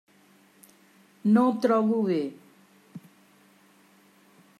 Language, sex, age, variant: Catalan, female, 70-79, Central